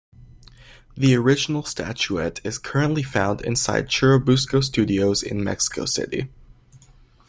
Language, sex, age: English, male, under 19